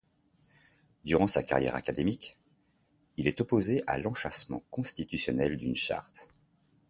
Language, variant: French, Français de métropole